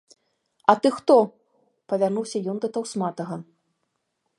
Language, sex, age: Belarusian, female, 30-39